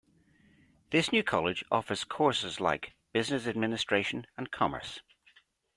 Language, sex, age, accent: English, male, 60-69, Irish English